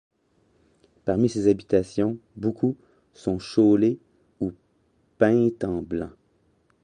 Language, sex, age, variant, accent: French, male, 40-49, Français d'Amérique du Nord, Français du Canada